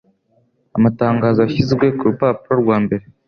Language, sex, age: Kinyarwanda, male, under 19